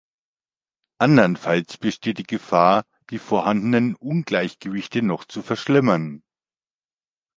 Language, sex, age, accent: German, male, 50-59, Deutschland Deutsch